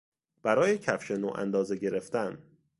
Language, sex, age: Persian, male, 30-39